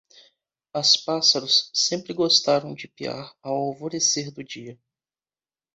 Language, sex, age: Portuguese, male, 19-29